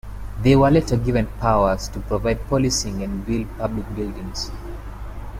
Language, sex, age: English, male, 19-29